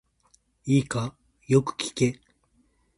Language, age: Japanese, 50-59